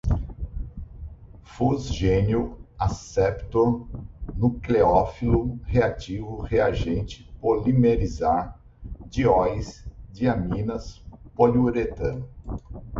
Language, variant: Portuguese, Portuguese (Brasil)